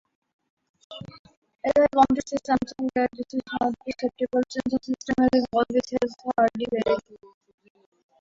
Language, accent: English, India and South Asia (India, Pakistan, Sri Lanka)